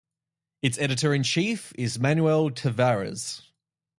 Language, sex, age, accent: English, male, 19-29, Australian English